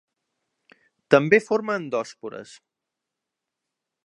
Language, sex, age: Catalan, male, 30-39